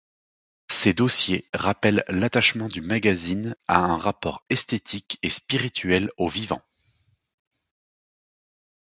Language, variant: French, Français de métropole